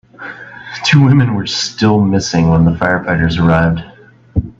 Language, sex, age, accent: English, male, 19-29, United States English